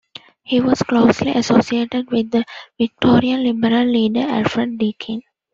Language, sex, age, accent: English, female, 19-29, India and South Asia (India, Pakistan, Sri Lanka)